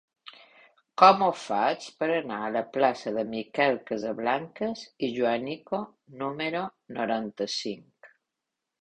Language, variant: Catalan, Balear